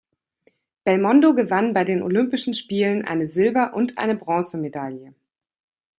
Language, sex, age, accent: German, female, 30-39, Deutschland Deutsch